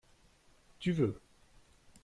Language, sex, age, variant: French, male, 30-39, Français de métropole